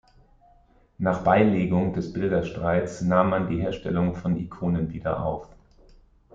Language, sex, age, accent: German, male, 40-49, Deutschland Deutsch